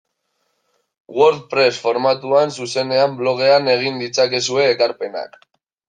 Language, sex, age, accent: Basque, male, 19-29, Mendebalekoa (Araba, Bizkaia, Gipuzkoako mendebaleko herri batzuk)